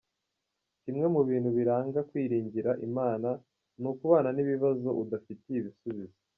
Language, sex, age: Kinyarwanda, male, 19-29